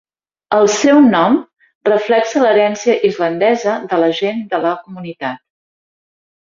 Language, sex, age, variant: Catalan, female, 50-59, Central